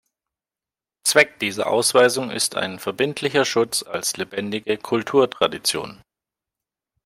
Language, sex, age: German, male, 30-39